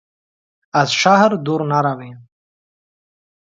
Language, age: Tajik, 19-29